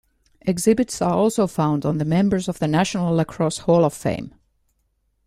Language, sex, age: English, female, 40-49